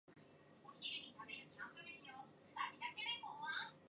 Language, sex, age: English, female, 19-29